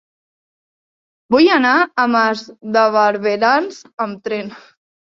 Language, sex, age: Catalan, female, 19-29